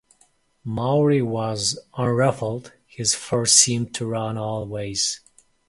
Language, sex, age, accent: English, male, 30-39, United States English